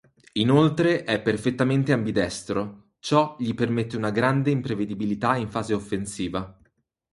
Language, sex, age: Italian, male, 30-39